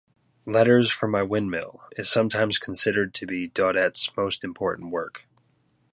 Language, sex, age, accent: English, male, 30-39, United States English